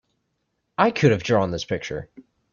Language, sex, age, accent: English, male, 19-29, United States English